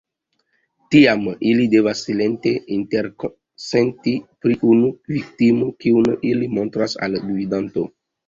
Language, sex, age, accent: Esperanto, male, 30-39, Internacia